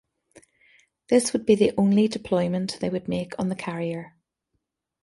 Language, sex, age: English, female, 50-59